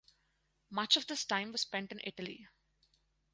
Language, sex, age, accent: English, female, 19-29, India and South Asia (India, Pakistan, Sri Lanka)